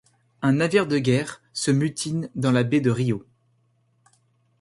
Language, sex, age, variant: French, male, 19-29, Français de métropole